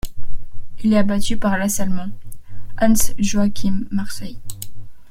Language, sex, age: French, female, 19-29